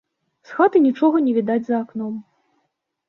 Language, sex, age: Belarusian, female, 19-29